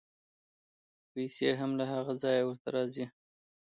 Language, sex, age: Pashto, male, 30-39